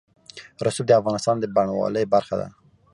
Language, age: Pashto, 19-29